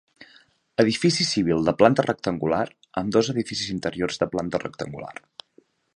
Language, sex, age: Catalan, male, 19-29